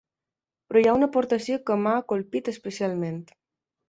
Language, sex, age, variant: Catalan, female, 19-29, Balear